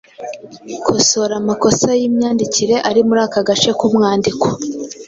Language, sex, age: Kinyarwanda, female, 19-29